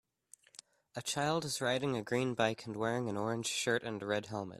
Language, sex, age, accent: English, male, under 19, United States English